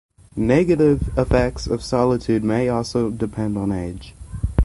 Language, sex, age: English, male, under 19